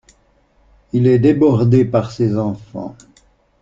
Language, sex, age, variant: French, male, 60-69, Français de métropole